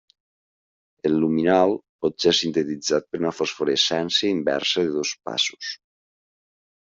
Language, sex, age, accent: Catalan, male, 40-49, valencià